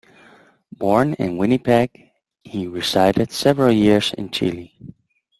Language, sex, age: English, male, 30-39